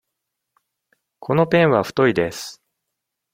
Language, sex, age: Japanese, male, 50-59